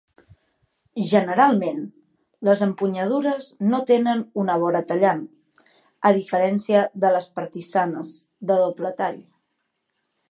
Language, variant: Catalan, Septentrional